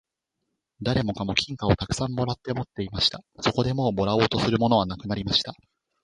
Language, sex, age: Japanese, female, 19-29